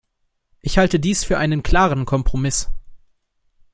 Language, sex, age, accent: German, male, 19-29, Deutschland Deutsch